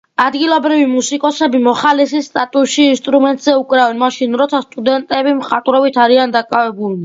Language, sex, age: Georgian, male, under 19